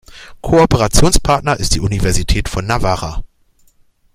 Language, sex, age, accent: German, male, 40-49, Deutschland Deutsch